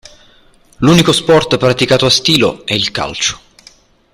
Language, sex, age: Italian, male, 30-39